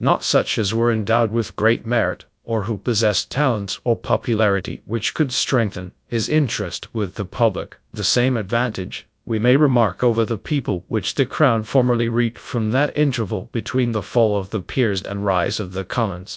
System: TTS, GradTTS